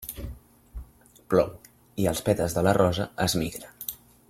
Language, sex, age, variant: Catalan, male, under 19, Central